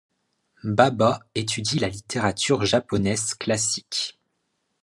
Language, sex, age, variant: French, male, 19-29, Français de métropole